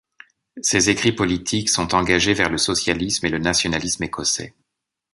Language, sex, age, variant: French, male, 50-59, Français de métropole